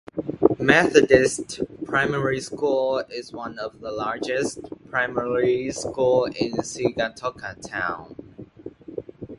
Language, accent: English, United States English; India and South Asia (India, Pakistan, Sri Lanka)